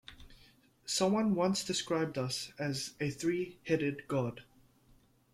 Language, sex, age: English, male, 19-29